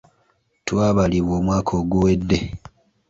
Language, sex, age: Ganda, male, 19-29